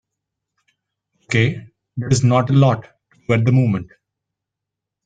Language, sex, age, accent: English, male, 19-29, India and South Asia (India, Pakistan, Sri Lanka)